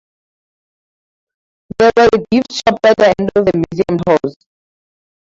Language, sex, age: English, female, 19-29